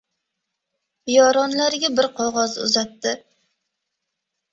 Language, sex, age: Uzbek, female, 19-29